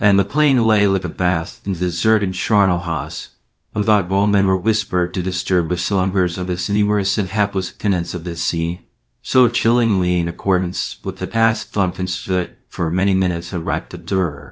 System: TTS, VITS